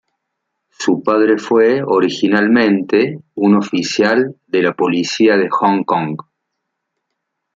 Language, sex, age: Spanish, male, 50-59